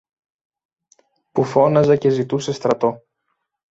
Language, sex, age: Greek, male, 19-29